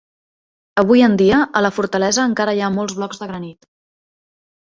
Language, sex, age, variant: Catalan, female, 30-39, Central